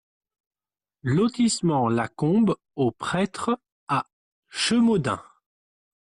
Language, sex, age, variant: French, male, 40-49, Français de métropole